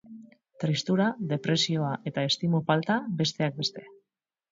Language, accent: Basque, Erdialdekoa edo Nafarra (Gipuzkoa, Nafarroa)